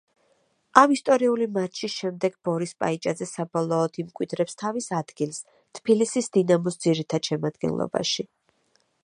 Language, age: Georgian, 30-39